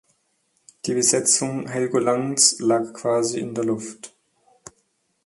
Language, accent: German, Deutschland Deutsch; Schweizerdeutsch